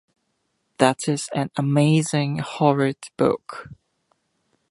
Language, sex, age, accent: English, male, 30-39, England English